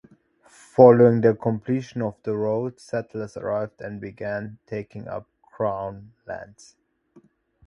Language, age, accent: English, 30-39, England English